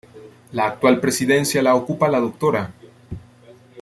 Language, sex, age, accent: Spanish, male, 19-29, América central